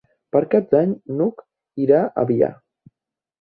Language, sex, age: Catalan, male, 19-29